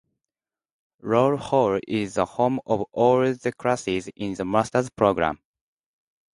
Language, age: English, 19-29